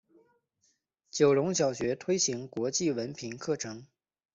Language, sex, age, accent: Chinese, male, 19-29, 出生地：山西省